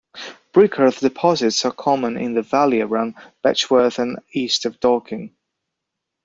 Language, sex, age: English, male, 30-39